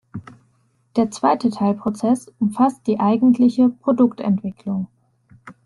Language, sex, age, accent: German, female, 19-29, Deutschland Deutsch